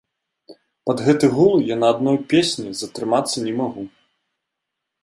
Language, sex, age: Belarusian, male, 19-29